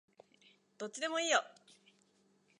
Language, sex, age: Japanese, female, 19-29